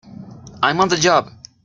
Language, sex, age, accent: English, male, 30-39, United States English